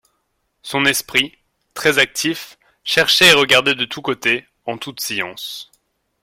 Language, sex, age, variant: French, male, 19-29, Français de métropole